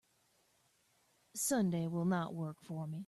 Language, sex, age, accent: English, female, 30-39, United States English